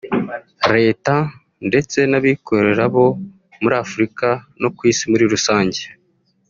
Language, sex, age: Kinyarwanda, male, 19-29